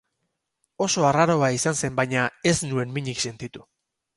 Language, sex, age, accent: Basque, male, 40-49, Mendebalekoa (Araba, Bizkaia, Gipuzkoako mendebaleko herri batzuk)